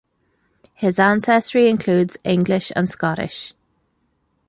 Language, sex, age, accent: English, female, 30-39, Irish English